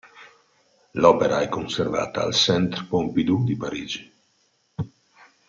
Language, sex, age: Italian, male, 50-59